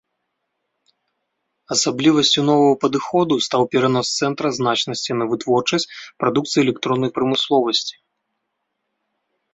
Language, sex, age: Belarusian, male, 30-39